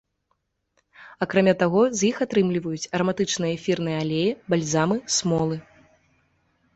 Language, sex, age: Belarusian, female, 19-29